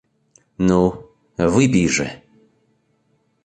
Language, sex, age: Russian, male, 19-29